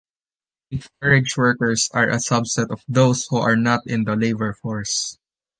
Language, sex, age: English, male, 19-29